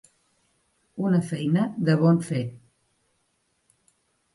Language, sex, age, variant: Catalan, female, 60-69, Central